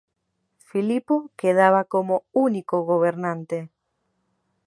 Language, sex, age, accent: Spanish, female, 30-39, España: Norte peninsular (Asturias, Castilla y León, Cantabria, País Vasco, Navarra, Aragón, La Rioja, Guadalajara, Cuenca)